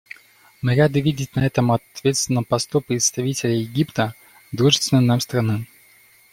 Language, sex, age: Russian, male, 19-29